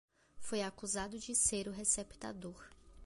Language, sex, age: Portuguese, female, 19-29